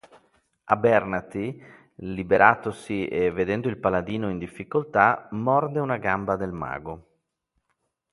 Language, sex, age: Italian, male, 40-49